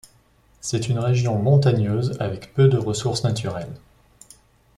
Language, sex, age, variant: French, male, 19-29, Français de métropole